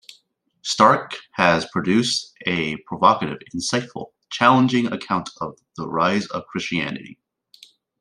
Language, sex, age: English, male, 19-29